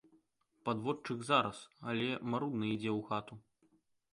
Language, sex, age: Belarusian, male, 19-29